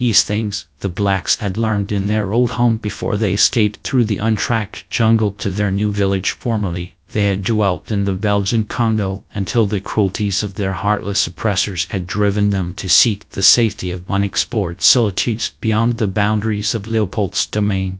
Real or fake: fake